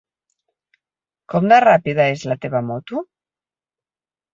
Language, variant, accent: Catalan, Central, tarragoní